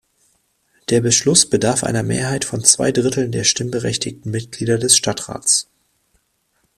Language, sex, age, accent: German, male, 30-39, Deutschland Deutsch